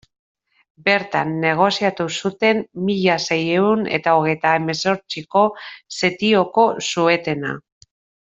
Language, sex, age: Basque, female, 40-49